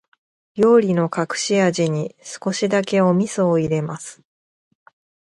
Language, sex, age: Japanese, female, 30-39